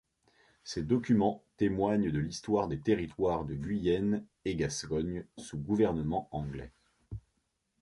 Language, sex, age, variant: French, male, 19-29, Français de métropole